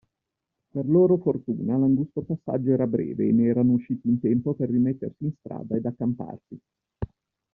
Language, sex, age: Italian, male, 50-59